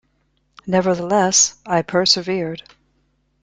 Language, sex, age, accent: English, female, 50-59, United States English